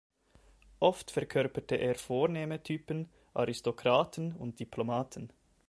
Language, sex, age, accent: German, male, 19-29, Schweizerdeutsch